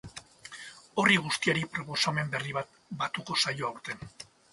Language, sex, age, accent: Basque, male, 60-69, Mendebalekoa (Araba, Bizkaia, Gipuzkoako mendebaleko herri batzuk)